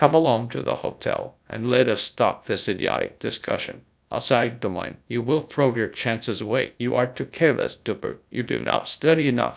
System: TTS, GradTTS